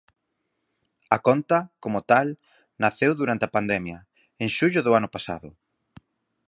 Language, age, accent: Galician, 30-39, Normativo (estándar)